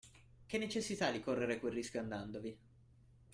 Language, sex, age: Italian, male, 19-29